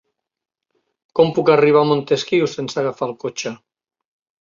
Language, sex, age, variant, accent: Catalan, male, 60-69, Nord-Occidental, nord-occidental